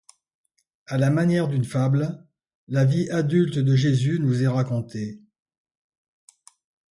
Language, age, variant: French, 70-79, Français de métropole